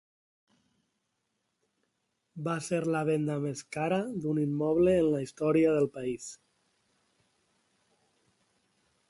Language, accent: Catalan, valencià